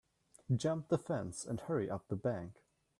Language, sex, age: English, male, 19-29